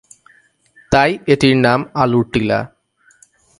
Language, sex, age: Bengali, male, 19-29